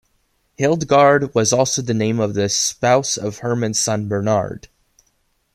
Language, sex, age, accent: English, male, 19-29, United States English